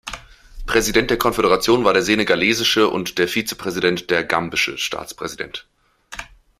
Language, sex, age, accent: German, male, 19-29, Deutschland Deutsch